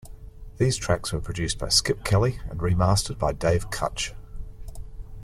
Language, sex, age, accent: English, male, 40-49, Australian English